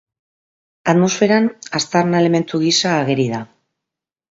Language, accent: Basque, Mendebalekoa (Araba, Bizkaia, Gipuzkoako mendebaleko herri batzuk)